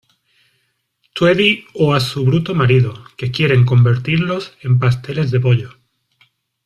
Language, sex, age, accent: Spanish, male, 40-49, España: Sur peninsular (Andalucia, Extremadura, Murcia)